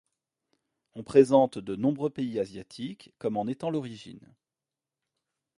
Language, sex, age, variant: French, male, 30-39, Français de métropole